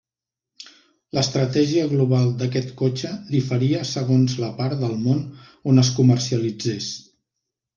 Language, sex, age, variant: Catalan, male, 50-59, Central